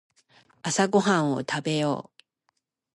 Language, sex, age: Japanese, female, 60-69